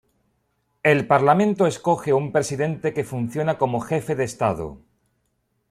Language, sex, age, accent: Spanish, male, 40-49, España: Sur peninsular (Andalucia, Extremadura, Murcia)